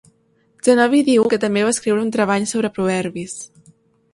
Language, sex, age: Catalan, female, 19-29